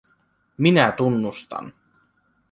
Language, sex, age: Finnish, male, 19-29